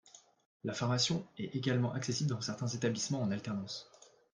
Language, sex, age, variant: French, male, 19-29, Français de métropole